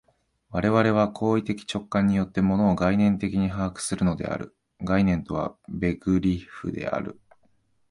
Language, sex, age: Japanese, male, 19-29